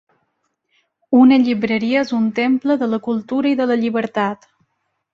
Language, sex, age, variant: Catalan, female, 30-39, Balear